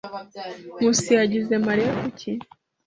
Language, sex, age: Kinyarwanda, female, 30-39